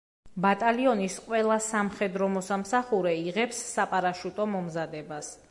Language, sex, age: Georgian, female, 30-39